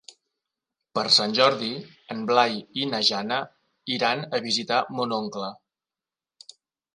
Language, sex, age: Catalan, male, 50-59